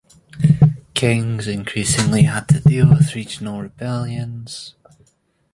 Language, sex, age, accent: English, male, 19-29, Scottish English